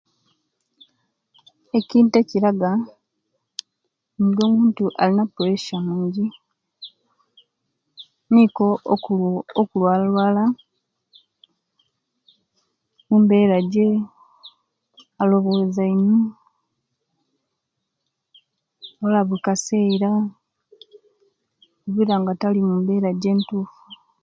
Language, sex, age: Kenyi, female, 19-29